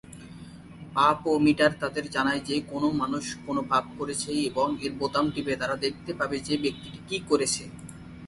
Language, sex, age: Bengali, male, 19-29